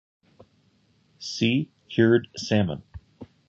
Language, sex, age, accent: English, male, 50-59, United States English